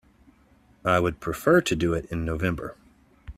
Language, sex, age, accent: English, male, 30-39, United States English